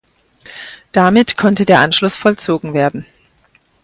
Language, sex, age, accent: German, female, 50-59, Deutschland Deutsch